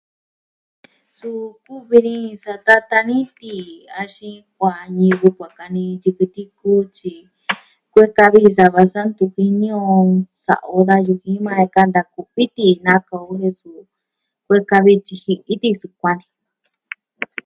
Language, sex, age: Southwestern Tlaxiaco Mixtec, female, 60-69